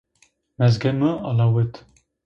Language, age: Zaza, 19-29